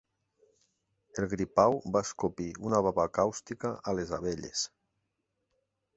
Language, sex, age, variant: Catalan, male, 40-49, Nord-Occidental